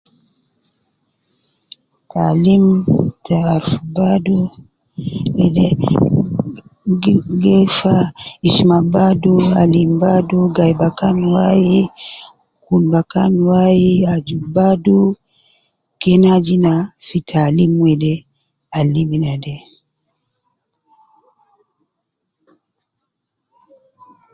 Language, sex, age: Nubi, female, 60-69